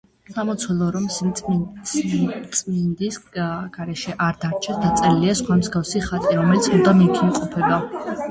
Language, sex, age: Georgian, female, under 19